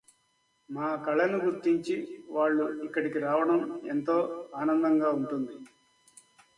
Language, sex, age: Telugu, male, 60-69